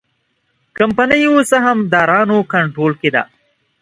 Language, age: Pashto, 19-29